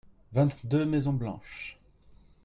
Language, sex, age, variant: French, male, 30-39, Français de métropole